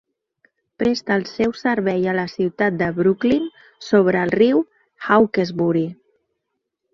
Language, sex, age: Catalan, female, 40-49